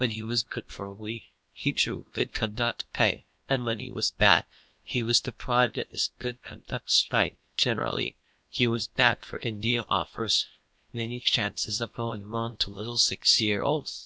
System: TTS, GlowTTS